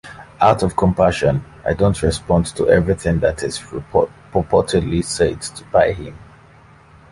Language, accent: English, West Indies and Bermuda (Bahamas, Bermuda, Jamaica, Trinidad)